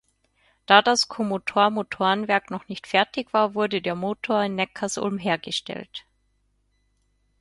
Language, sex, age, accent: German, female, 30-39, Österreichisches Deutsch